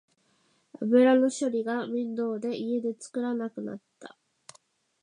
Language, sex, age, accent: Japanese, female, 19-29, 標準語